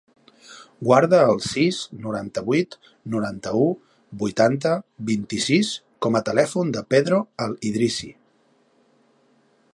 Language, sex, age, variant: Catalan, male, 40-49, Central